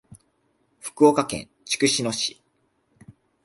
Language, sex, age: Japanese, male, under 19